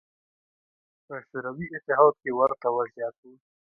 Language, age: Pashto, 19-29